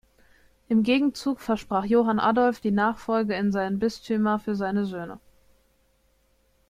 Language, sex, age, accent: German, female, 19-29, Deutschland Deutsch